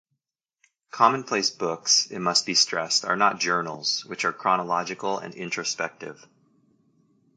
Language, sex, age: English, male, 30-39